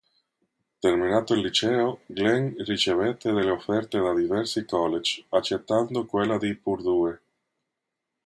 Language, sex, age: Italian, male, 30-39